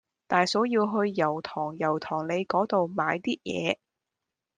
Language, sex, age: Cantonese, female, 19-29